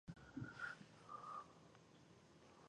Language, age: Pashto, 19-29